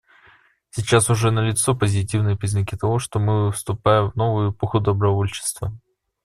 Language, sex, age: Russian, male, under 19